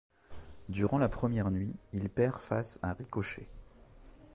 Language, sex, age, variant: French, male, 40-49, Français de métropole